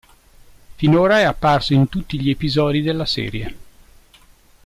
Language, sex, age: Italian, male, 40-49